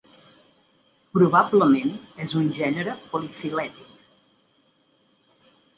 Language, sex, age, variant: Catalan, female, 60-69, Central